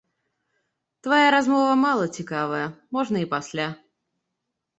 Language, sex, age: Belarusian, female, 30-39